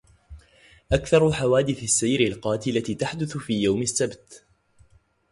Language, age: Arabic, 19-29